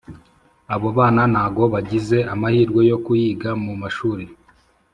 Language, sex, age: Kinyarwanda, male, 19-29